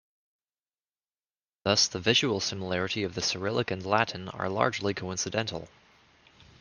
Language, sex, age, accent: English, male, 30-39, United States English